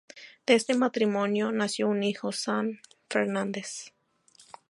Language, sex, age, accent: Spanish, female, 30-39, México